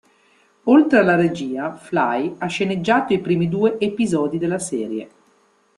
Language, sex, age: Italian, female, 50-59